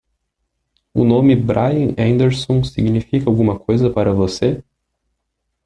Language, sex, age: Portuguese, male, 19-29